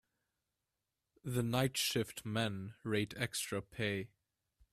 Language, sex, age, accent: English, male, 19-29, England English